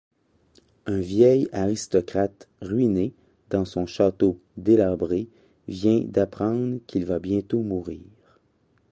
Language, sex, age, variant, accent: French, male, 40-49, Français d'Amérique du Nord, Français du Canada